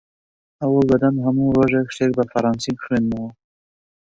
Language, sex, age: Central Kurdish, male, 30-39